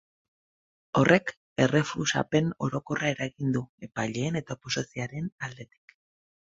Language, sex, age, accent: Basque, female, 40-49, Erdialdekoa edo Nafarra (Gipuzkoa, Nafarroa)